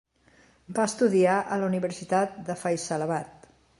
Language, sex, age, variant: Catalan, female, 60-69, Central